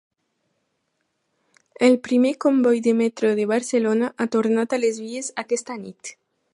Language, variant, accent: Catalan, Nord-Occidental, nord-occidental